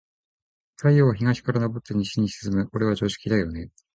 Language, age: Japanese, 50-59